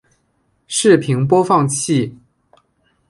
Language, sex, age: Chinese, male, 19-29